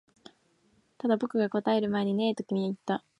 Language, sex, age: Japanese, female, under 19